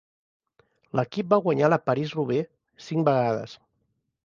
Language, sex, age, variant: Catalan, male, 50-59, Central